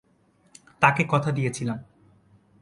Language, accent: Bengali, Native